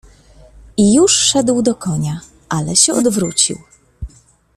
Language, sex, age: Polish, female, 30-39